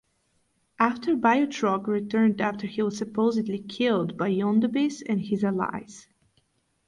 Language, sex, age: English, female, 19-29